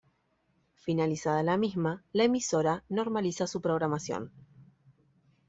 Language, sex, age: Spanish, female, 30-39